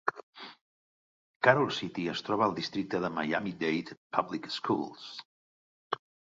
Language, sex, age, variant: Catalan, male, 50-59, Central